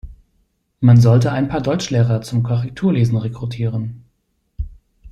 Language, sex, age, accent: German, male, 30-39, Deutschland Deutsch